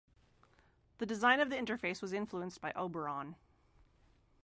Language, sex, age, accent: English, female, 30-39, United States English